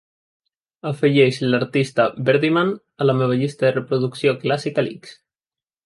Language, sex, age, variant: Catalan, male, 19-29, Central